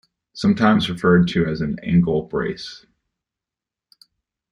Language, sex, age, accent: English, male, 40-49, United States English